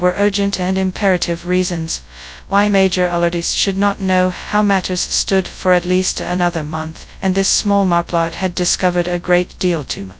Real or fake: fake